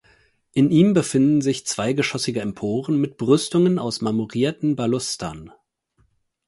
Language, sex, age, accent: German, male, 30-39, Deutschland Deutsch